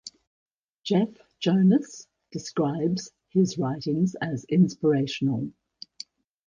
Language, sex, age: English, female, 70-79